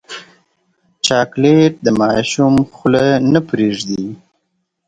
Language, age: Pashto, 30-39